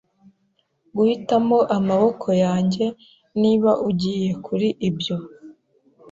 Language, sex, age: Kinyarwanda, female, 19-29